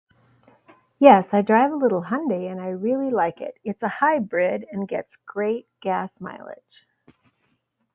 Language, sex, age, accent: English, female, 60-69, United States English